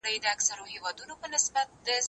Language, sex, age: Pashto, female, 30-39